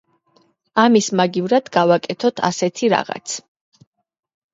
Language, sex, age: Georgian, female, 30-39